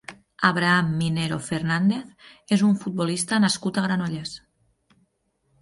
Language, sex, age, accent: Catalan, female, 30-39, Ebrenc